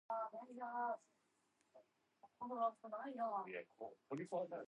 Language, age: English, 19-29